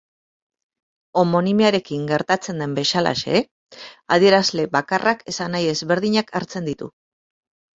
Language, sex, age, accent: Basque, female, 50-59, Mendebalekoa (Araba, Bizkaia, Gipuzkoako mendebaleko herri batzuk)